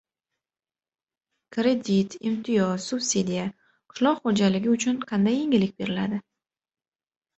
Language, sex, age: Uzbek, female, 19-29